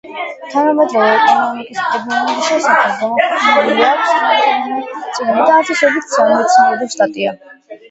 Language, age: Georgian, under 19